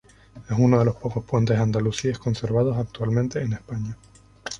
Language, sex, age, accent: Spanish, male, 19-29, España: Islas Canarias